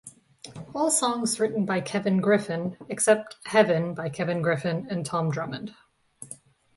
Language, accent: English, Canadian English